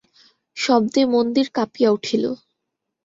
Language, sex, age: Bengali, female, 19-29